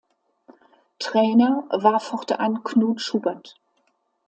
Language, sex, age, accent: German, female, 60-69, Deutschland Deutsch